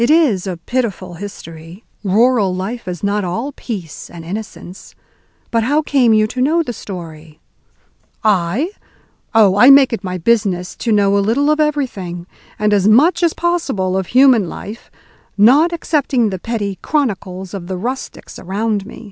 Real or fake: real